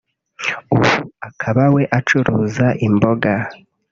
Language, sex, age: Kinyarwanda, male, 19-29